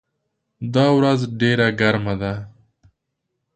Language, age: Pashto, 30-39